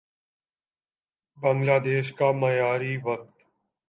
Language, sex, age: Urdu, male, 19-29